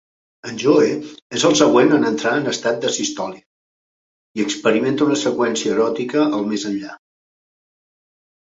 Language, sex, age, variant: Catalan, male, 50-59, Central